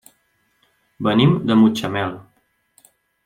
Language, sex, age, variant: Catalan, male, 19-29, Central